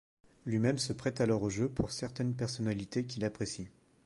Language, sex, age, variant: French, male, 19-29, Français de métropole